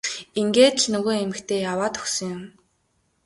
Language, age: Mongolian, 19-29